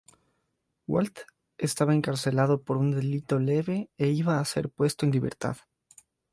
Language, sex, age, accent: Spanish, male, 19-29, Andino-Pacífico: Colombia, Perú, Ecuador, oeste de Bolivia y Venezuela andina